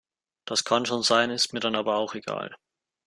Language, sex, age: German, male, under 19